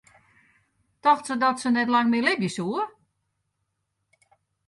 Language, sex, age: Western Frisian, female, 60-69